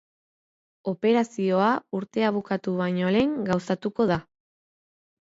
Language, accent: Basque, Erdialdekoa edo Nafarra (Gipuzkoa, Nafarroa)